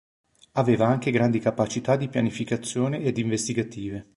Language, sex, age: Italian, male, 40-49